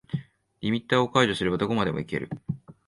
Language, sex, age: Japanese, male, 19-29